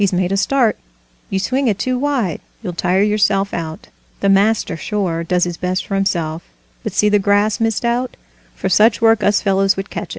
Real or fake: real